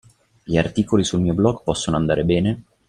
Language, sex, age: Italian, male, 30-39